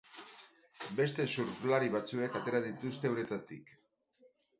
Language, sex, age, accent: Basque, male, 50-59, Erdialdekoa edo Nafarra (Gipuzkoa, Nafarroa)